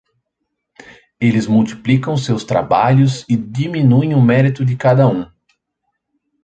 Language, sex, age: Portuguese, male, 30-39